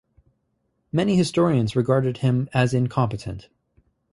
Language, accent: English, United States English